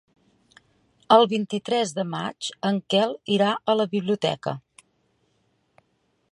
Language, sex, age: Catalan, female, 40-49